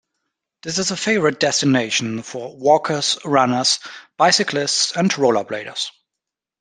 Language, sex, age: English, male, 30-39